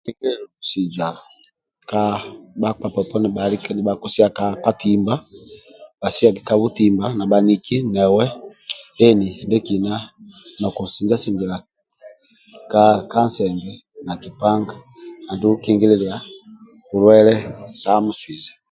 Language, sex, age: Amba (Uganda), male, 40-49